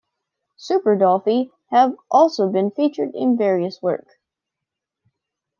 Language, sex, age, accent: English, female, 19-29, United States English